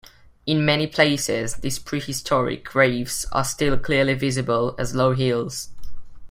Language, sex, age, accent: English, male, under 19, England English